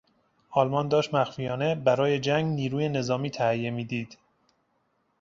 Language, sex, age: Persian, male, 30-39